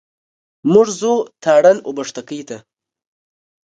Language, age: Pashto, 19-29